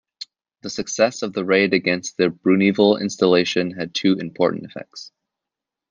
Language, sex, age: English, male, 30-39